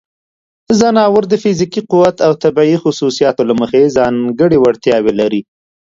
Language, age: Pashto, 30-39